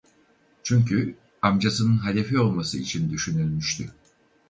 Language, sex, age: Turkish, male, 60-69